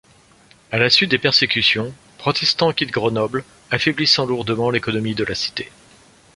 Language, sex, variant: French, male, Français de métropole